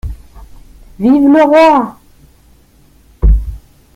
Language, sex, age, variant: French, female, 19-29, Français de métropole